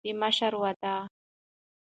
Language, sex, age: Pashto, female, 19-29